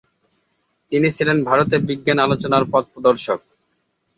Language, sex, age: Bengali, male, 30-39